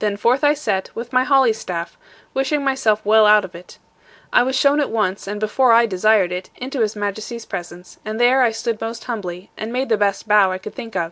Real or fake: real